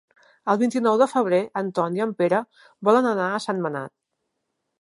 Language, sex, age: Catalan, female, 40-49